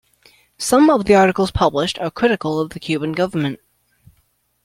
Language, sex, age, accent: English, male, 19-29, United States English